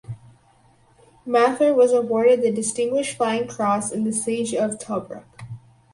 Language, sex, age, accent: English, female, under 19, United States English